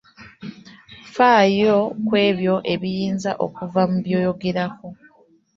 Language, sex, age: Ganda, female, 19-29